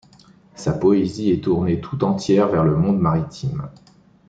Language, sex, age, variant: French, male, 40-49, Français de métropole